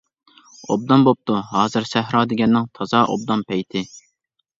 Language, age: Uyghur, 19-29